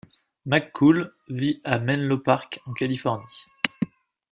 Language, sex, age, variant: French, male, 30-39, Français de métropole